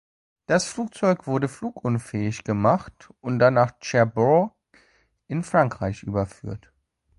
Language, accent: German, Deutschland Deutsch